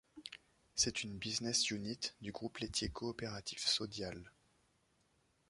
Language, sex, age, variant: French, male, 19-29, Français de métropole